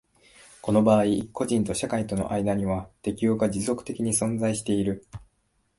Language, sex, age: Japanese, male, 19-29